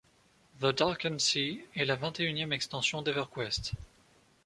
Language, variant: French, Français de métropole